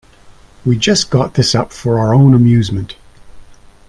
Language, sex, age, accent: English, male, 60-69, Canadian English